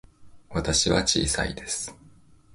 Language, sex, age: Japanese, male, 19-29